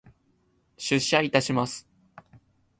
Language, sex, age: Japanese, male, 19-29